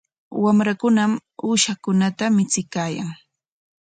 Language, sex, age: Corongo Ancash Quechua, female, 30-39